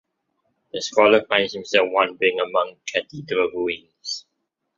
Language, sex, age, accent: English, male, 30-39, Malaysian English